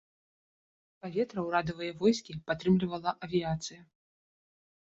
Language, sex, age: Belarusian, female, 30-39